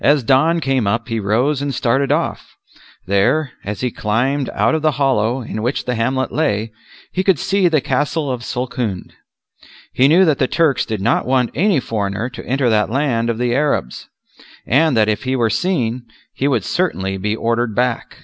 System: none